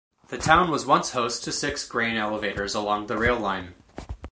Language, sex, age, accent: English, male, 19-29, United States English